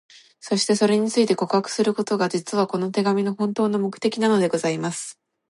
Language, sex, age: Japanese, female, 19-29